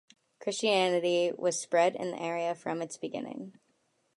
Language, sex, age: English, female, under 19